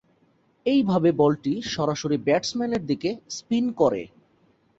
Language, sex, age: Bengali, male, 30-39